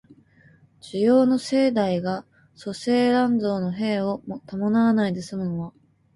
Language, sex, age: Japanese, female, 19-29